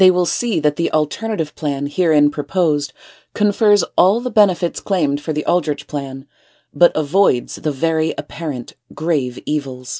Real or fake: real